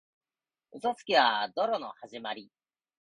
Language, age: Japanese, 19-29